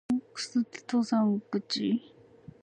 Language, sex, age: Japanese, female, 30-39